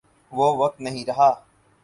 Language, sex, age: Urdu, male, 19-29